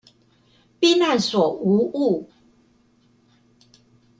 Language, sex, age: Chinese, female, 60-69